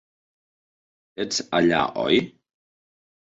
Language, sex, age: Catalan, male, 60-69